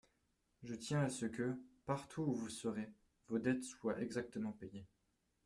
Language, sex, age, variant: French, male, under 19, Français de métropole